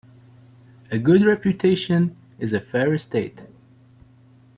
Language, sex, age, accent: English, male, 19-29, United States English